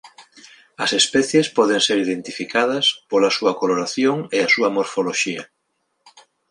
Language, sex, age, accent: Galician, male, 50-59, Normativo (estándar)